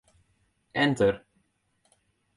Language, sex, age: Western Frisian, male, 19-29